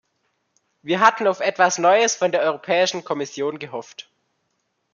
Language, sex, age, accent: German, male, under 19, Deutschland Deutsch